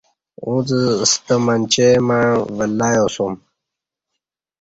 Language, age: Kati, 19-29